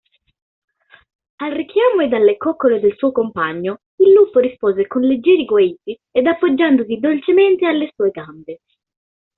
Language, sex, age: Italian, female, 19-29